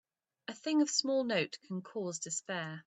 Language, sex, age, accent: English, female, 19-29, England English